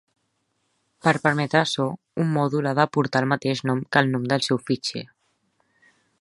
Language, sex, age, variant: Catalan, female, 19-29, Central